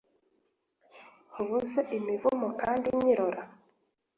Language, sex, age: Kinyarwanda, female, 19-29